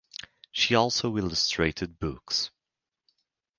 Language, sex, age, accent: English, male, 19-29, United States English